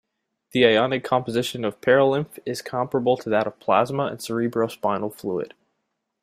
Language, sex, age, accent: English, male, 19-29, United States English